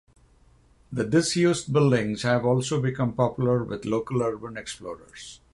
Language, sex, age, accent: English, male, 50-59, United States English; England English